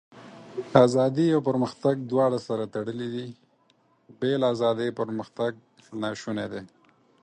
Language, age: Pashto, 19-29